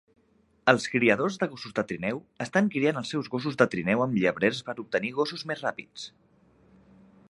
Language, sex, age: Catalan, male, 30-39